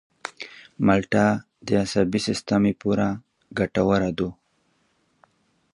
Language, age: Pashto, 30-39